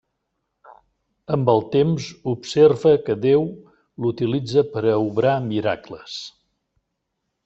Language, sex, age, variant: Catalan, male, 60-69, Central